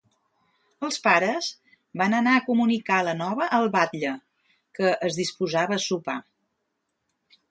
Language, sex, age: Catalan, female, 60-69